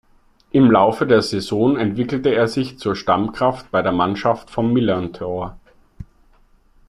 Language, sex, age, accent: German, male, 30-39, Österreichisches Deutsch